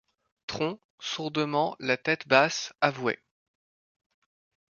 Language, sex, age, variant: French, male, 30-39, Français de métropole